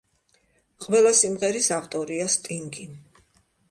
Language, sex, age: Georgian, female, 60-69